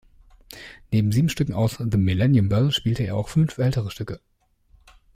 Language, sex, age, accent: German, male, 30-39, Deutschland Deutsch